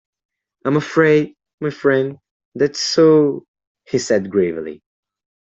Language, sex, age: English, male, under 19